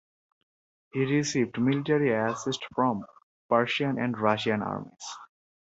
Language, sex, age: English, male, under 19